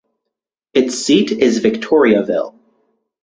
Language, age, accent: English, 19-29, United States English